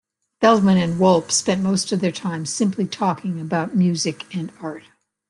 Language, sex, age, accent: English, female, 70-79, United States English